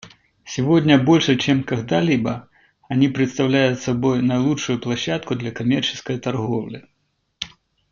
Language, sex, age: Russian, male, 40-49